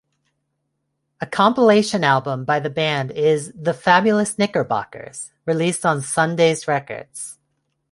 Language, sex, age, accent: English, female, 30-39, United States English